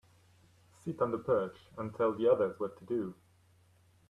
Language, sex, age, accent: English, male, 30-39, England English